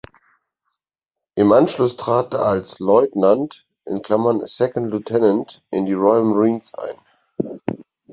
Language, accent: German, Deutschland Deutsch